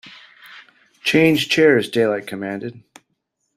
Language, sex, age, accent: English, male, 50-59, United States English